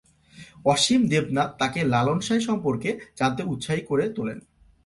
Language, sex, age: Bengali, male, 19-29